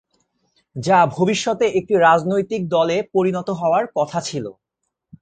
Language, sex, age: Bengali, male, 19-29